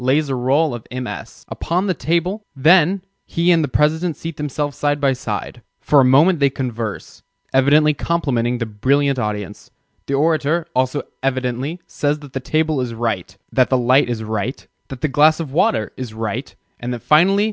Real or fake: real